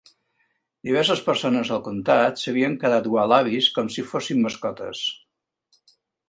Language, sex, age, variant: Catalan, male, 70-79, Central